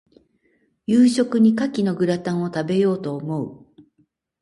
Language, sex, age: Japanese, female, 60-69